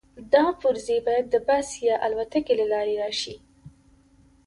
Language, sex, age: Pashto, female, under 19